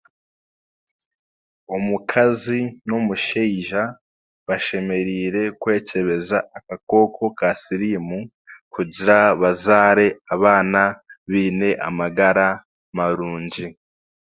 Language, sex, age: Chiga, male, 19-29